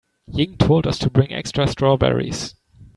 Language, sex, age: English, male, 19-29